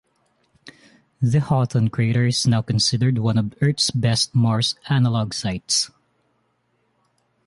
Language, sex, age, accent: English, male, 19-29, Filipino